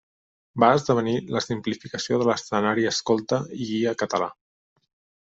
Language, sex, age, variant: Catalan, male, 19-29, Central